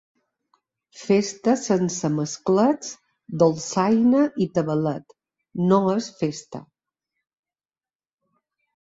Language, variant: Catalan, Balear